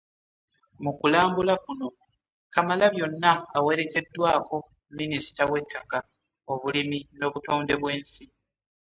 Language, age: Ganda, 19-29